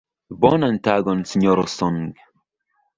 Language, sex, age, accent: Esperanto, male, 30-39, Internacia